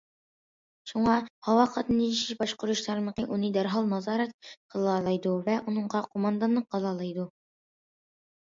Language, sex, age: Uyghur, female, under 19